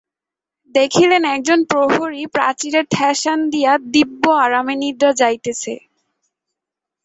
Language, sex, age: Bengali, female, 19-29